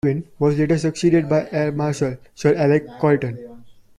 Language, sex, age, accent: English, male, 19-29, India and South Asia (India, Pakistan, Sri Lanka)